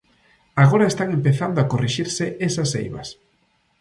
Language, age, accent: Galician, under 19, Normativo (estándar)